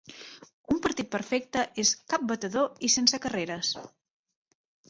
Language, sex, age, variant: Catalan, female, 30-39, Central